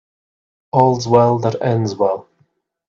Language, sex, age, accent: English, male, 30-39, Irish English